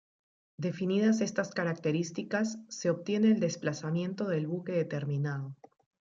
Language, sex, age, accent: Spanish, female, 19-29, Andino-Pacífico: Colombia, Perú, Ecuador, oeste de Bolivia y Venezuela andina